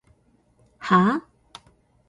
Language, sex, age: Japanese, female, 19-29